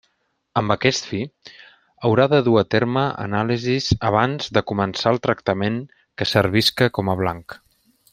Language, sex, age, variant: Catalan, male, 30-39, Central